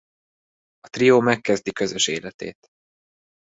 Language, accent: Hungarian, budapesti